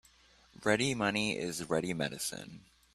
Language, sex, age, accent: English, male, 19-29, United States English